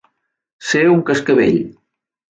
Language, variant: Catalan, Central